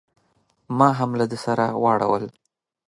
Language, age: Pashto, 19-29